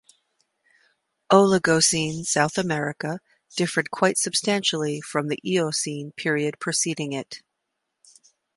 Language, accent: English, United States English